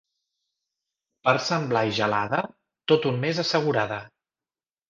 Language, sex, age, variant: Catalan, male, 40-49, Central